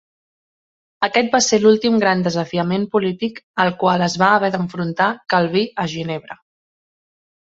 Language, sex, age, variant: Catalan, female, 19-29, Central